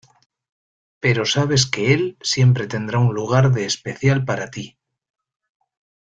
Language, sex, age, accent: Spanish, male, 30-39, España: Norte peninsular (Asturias, Castilla y León, Cantabria, País Vasco, Navarra, Aragón, La Rioja, Guadalajara, Cuenca)